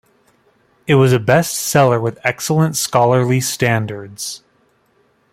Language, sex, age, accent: English, male, 30-39, United States English